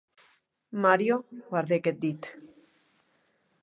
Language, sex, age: Occitan, female, 30-39